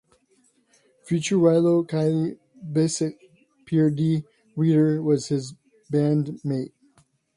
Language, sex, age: English, male, 40-49